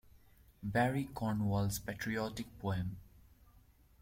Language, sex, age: English, male, 19-29